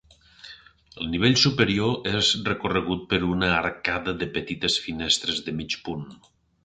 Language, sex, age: Catalan, male, 50-59